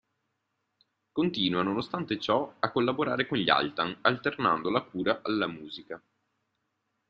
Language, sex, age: Italian, male, 19-29